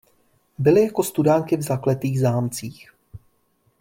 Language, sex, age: Czech, male, 30-39